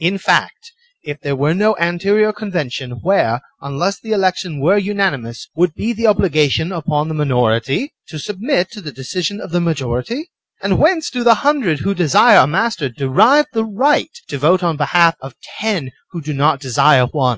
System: none